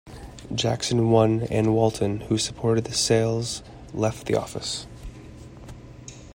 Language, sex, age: English, male, 19-29